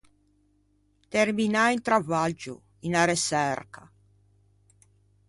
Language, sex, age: Ligurian, female, 60-69